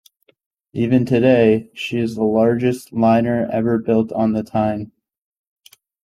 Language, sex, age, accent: English, male, 19-29, United States English